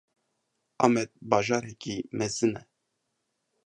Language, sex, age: Kurdish, male, 30-39